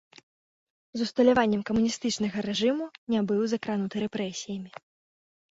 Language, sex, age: Belarusian, female, 19-29